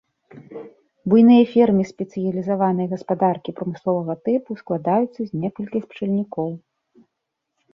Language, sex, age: Belarusian, female, 40-49